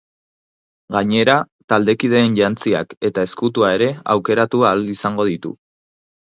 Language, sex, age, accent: Basque, male, 19-29, Erdialdekoa edo Nafarra (Gipuzkoa, Nafarroa)